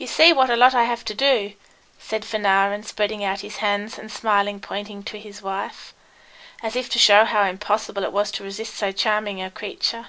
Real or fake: real